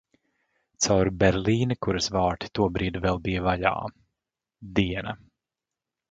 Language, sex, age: Latvian, male, 40-49